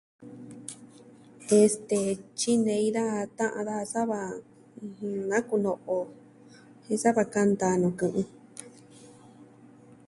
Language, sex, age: Southwestern Tlaxiaco Mixtec, female, 19-29